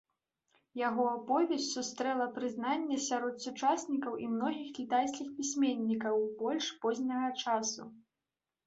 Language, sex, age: Belarusian, female, 19-29